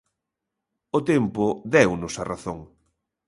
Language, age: Galician, 50-59